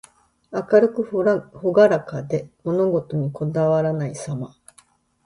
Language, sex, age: Japanese, female, 50-59